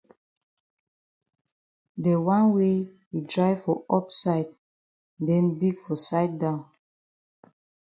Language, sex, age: Cameroon Pidgin, female, 40-49